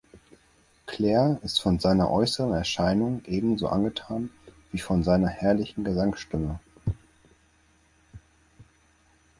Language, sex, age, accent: German, male, 19-29, Deutschland Deutsch